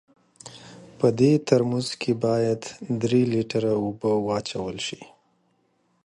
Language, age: Pashto, 40-49